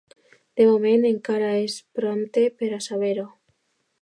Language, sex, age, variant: Catalan, female, under 19, Alacantí